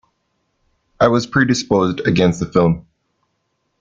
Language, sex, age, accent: English, male, 30-39, West Indies and Bermuda (Bahamas, Bermuda, Jamaica, Trinidad)